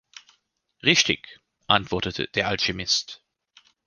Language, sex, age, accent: German, male, 30-39, Deutschland Deutsch